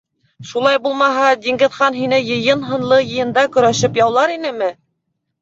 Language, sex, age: Bashkir, female, 30-39